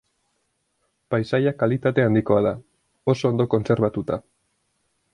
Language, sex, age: Basque, male, 19-29